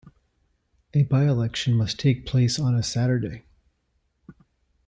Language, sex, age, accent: English, male, 40-49, United States English